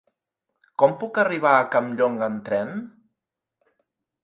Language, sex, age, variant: Catalan, male, 40-49, Central